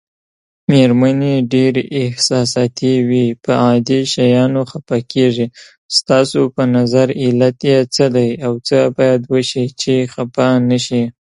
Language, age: Pashto, 19-29